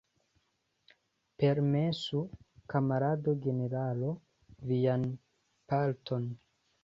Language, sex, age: Esperanto, male, 19-29